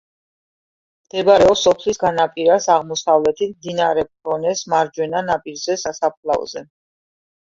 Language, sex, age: Georgian, female, 40-49